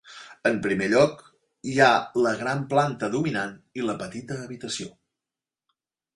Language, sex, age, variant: Catalan, male, 40-49, Central